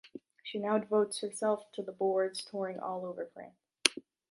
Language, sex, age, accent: English, female, 19-29, United States English